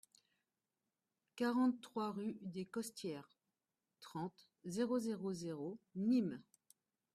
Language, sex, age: French, female, 50-59